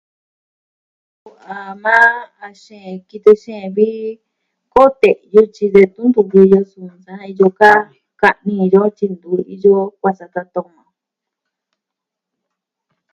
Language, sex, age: Southwestern Tlaxiaco Mixtec, female, 60-69